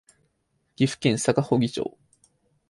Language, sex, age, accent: Japanese, male, 19-29, 標準語